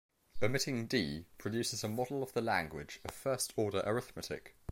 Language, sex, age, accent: English, male, under 19, England English